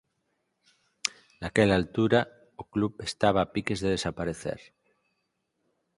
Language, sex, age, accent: Galician, male, 50-59, Central (gheada)